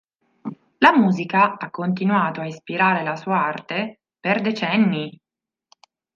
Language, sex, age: Italian, female, 40-49